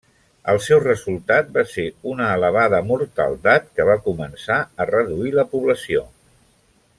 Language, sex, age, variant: Catalan, male, 60-69, Central